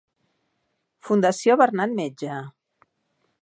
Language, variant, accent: Catalan, Central, central